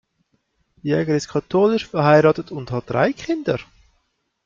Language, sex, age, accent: German, male, 30-39, Schweizerdeutsch